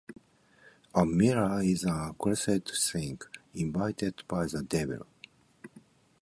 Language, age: English, 50-59